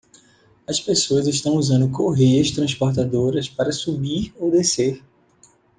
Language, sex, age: Portuguese, male, 30-39